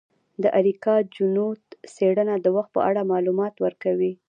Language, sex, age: Pashto, female, 19-29